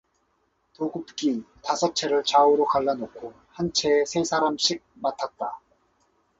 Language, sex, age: Korean, male, 40-49